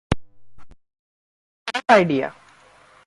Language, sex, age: Bengali, male, 19-29